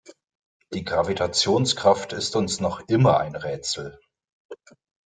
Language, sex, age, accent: German, male, 30-39, Deutschland Deutsch